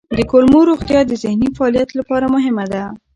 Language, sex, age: Pashto, female, 40-49